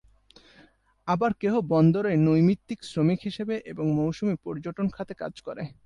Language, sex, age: Bengali, male, 19-29